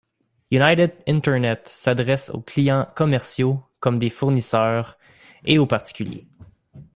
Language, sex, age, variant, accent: French, male, 19-29, Français d'Amérique du Nord, Français du Canada